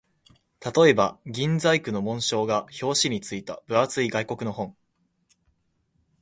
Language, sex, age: Japanese, male, under 19